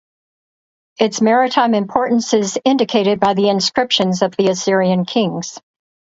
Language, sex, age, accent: English, female, 60-69, United States English